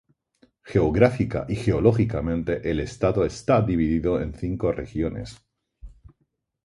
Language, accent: Spanish, España: Centro-Sur peninsular (Madrid, Toledo, Castilla-La Mancha)